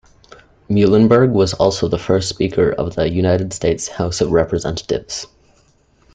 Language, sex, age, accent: English, male, under 19, Canadian English